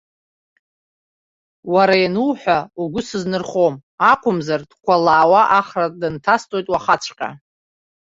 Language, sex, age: Abkhazian, female, 30-39